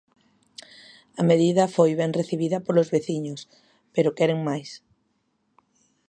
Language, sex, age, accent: Galician, female, 40-49, Normativo (estándar)